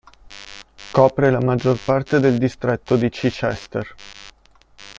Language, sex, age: Italian, male, 30-39